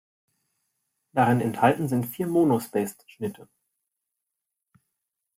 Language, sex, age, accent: German, male, 19-29, Deutschland Deutsch